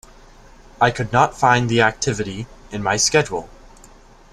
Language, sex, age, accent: English, male, under 19, United States English